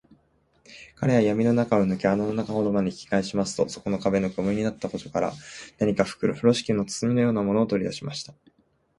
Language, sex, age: Japanese, male, 19-29